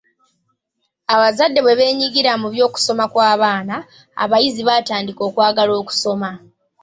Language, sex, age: Ganda, female, 30-39